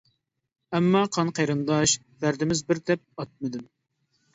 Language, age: Uyghur, 30-39